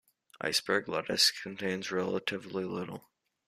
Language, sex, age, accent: English, male, under 19, United States English